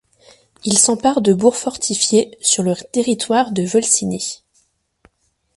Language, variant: French, Français de métropole